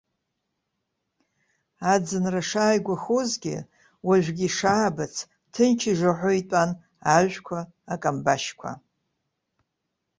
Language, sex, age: Abkhazian, female, 60-69